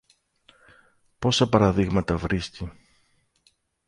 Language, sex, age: Greek, male, 30-39